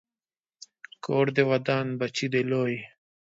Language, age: Pashto, 19-29